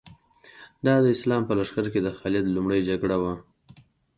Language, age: Pashto, 30-39